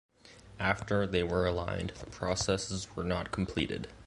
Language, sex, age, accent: English, male, 19-29, United States English